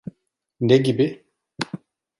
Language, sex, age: Turkish, male, 50-59